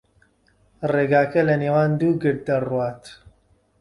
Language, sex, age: Central Kurdish, male, 40-49